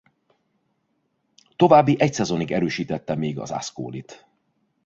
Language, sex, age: Hungarian, male, 40-49